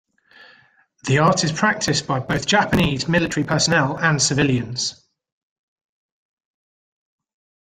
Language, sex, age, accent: English, male, 30-39, England English